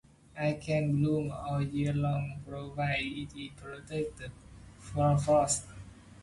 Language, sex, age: English, male, 19-29